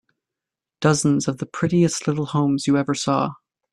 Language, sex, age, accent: English, male, 19-29, Canadian English